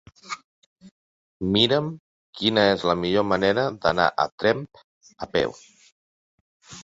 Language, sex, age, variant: Catalan, male, 50-59, Central